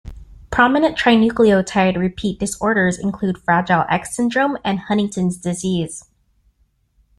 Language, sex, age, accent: English, female, 19-29, United States English